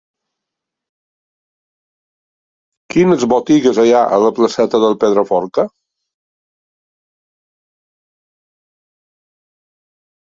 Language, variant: Catalan, Balear